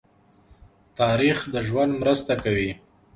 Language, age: Pashto, 19-29